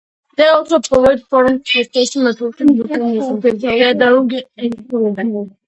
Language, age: English, under 19